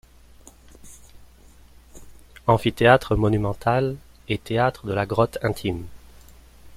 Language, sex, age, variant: French, male, 40-49, Français de métropole